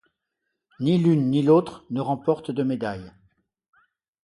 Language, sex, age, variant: French, male, 70-79, Français de métropole